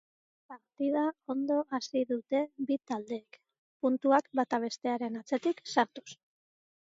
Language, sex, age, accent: Basque, female, 40-49, Mendebalekoa (Araba, Bizkaia, Gipuzkoako mendebaleko herri batzuk)